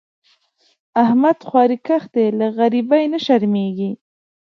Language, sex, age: Pashto, female, 19-29